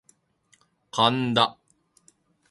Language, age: Japanese, 30-39